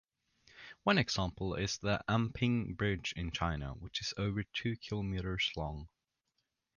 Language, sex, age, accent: English, male, under 19, England English